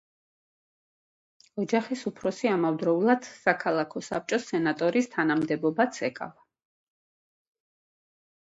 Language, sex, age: Georgian, female, 50-59